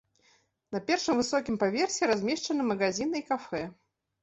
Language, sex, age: Belarusian, female, 40-49